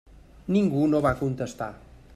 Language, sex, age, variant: Catalan, male, 50-59, Central